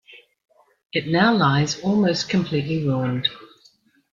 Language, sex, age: English, female, 50-59